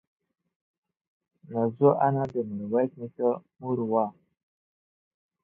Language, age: Pashto, 19-29